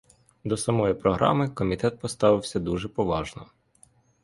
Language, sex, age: Ukrainian, male, 19-29